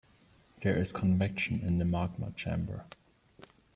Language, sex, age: English, male, 19-29